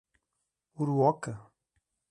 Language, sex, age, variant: Portuguese, male, 50-59, Portuguese (Portugal)